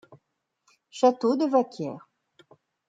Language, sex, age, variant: French, female, 40-49, Français de métropole